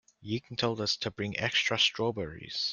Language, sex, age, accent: English, male, 19-29, Australian English